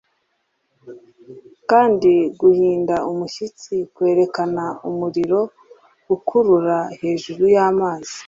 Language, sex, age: Kinyarwanda, female, 30-39